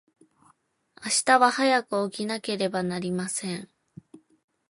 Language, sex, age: Japanese, female, 19-29